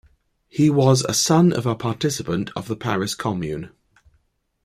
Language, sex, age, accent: English, male, 30-39, England English